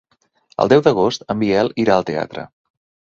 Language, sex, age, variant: Catalan, male, 40-49, Central